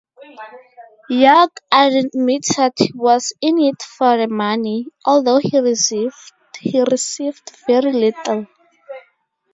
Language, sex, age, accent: English, female, 19-29, Southern African (South Africa, Zimbabwe, Namibia)